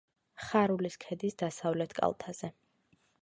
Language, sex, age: Georgian, female, 19-29